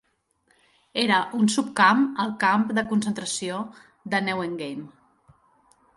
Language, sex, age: Catalan, female, 30-39